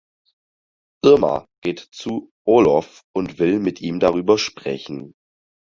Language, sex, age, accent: German, male, 19-29, Deutschland Deutsch